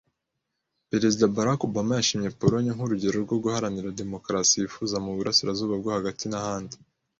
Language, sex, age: Kinyarwanda, male, 19-29